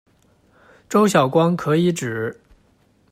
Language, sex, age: Chinese, male, 19-29